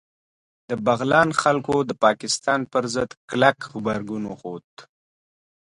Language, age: Pashto, 30-39